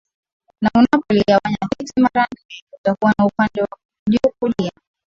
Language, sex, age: Swahili, female, 19-29